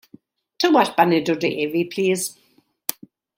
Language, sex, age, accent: Welsh, female, 60-69, Y Deyrnas Unedig Cymraeg